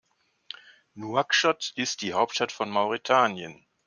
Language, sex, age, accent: German, male, 60-69, Deutschland Deutsch